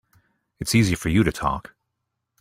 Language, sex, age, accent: English, male, 40-49, Canadian English